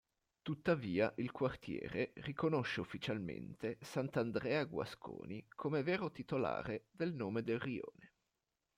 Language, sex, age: Italian, male, 19-29